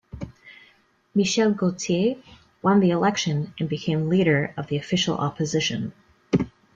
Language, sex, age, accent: English, female, 19-29, Canadian English